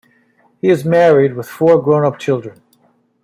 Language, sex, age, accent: English, male, 70-79, United States English